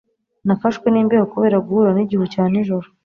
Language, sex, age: Kinyarwanda, female, 19-29